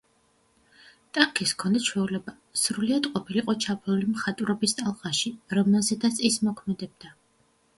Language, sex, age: Georgian, female, 30-39